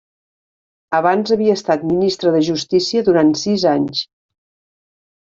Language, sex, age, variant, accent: Catalan, female, 50-59, Central, central